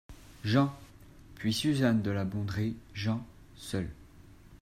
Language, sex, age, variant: French, male, 19-29, Français de métropole